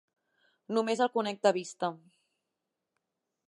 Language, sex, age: Catalan, female, 19-29